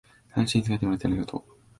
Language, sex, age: Japanese, male, 19-29